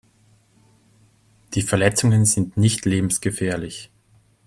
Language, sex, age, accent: German, male, 19-29, Österreichisches Deutsch